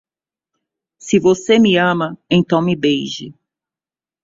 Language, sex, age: Portuguese, female, 40-49